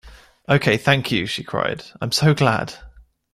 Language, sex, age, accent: English, male, 30-39, England English